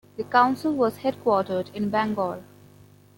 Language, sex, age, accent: English, female, under 19, India and South Asia (India, Pakistan, Sri Lanka)